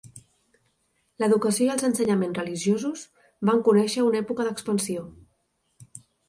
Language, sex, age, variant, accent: Catalan, female, 30-39, Central, central